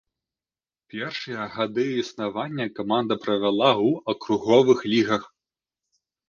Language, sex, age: Belarusian, male, 19-29